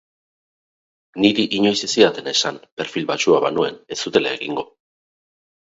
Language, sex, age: Basque, male, 30-39